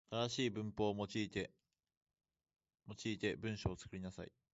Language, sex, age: Japanese, male, under 19